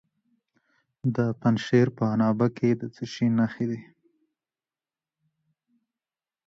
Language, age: Pashto, 19-29